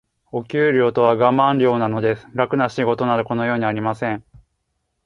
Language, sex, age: Japanese, male, 30-39